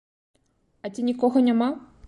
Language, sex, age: Belarusian, female, 30-39